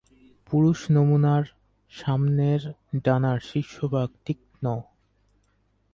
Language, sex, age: Bengali, male, 30-39